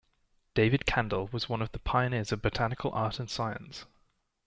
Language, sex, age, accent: English, male, 19-29, England English